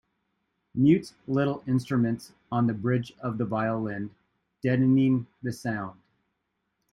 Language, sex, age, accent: English, male, 40-49, United States English